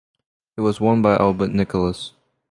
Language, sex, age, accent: English, male, 19-29, England English; Singaporean English